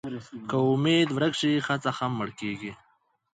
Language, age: Pashto, 19-29